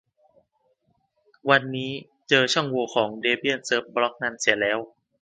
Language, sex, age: Thai, male, 19-29